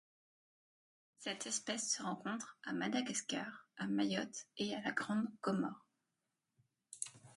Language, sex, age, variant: French, female, 19-29, Français de métropole